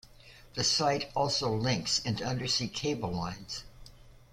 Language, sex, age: English, female, 70-79